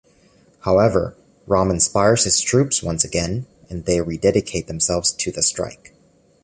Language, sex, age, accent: English, male, 19-29, United States English